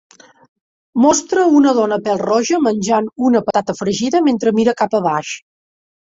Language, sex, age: Catalan, female, 40-49